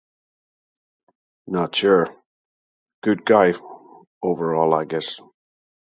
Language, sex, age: English, male, 30-39